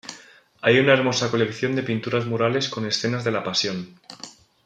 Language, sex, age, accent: Spanish, male, 19-29, España: Centro-Sur peninsular (Madrid, Toledo, Castilla-La Mancha)